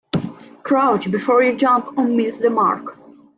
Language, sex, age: English, female, under 19